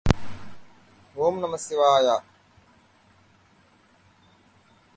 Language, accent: English, India and South Asia (India, Pakistan, Sri Lanka)